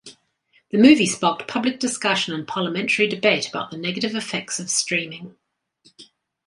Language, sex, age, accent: English, female, 50-59, Australian English